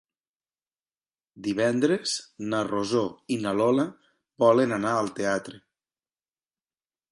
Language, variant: Catalan, Nord-Occidental